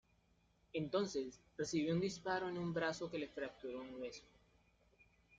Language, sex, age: Spanish, male, 19-29